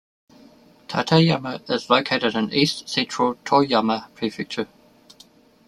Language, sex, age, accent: English, male, 30-39, New Zealand English